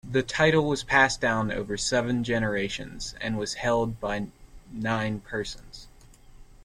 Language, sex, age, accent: English, male, 19-29, United States English